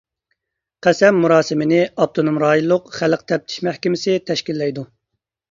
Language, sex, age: Uyghur, male, 30-39